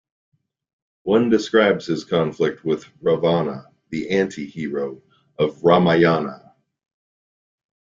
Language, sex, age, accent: English, male, 40-49, United States English